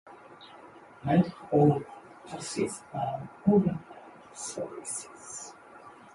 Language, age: English, 30-39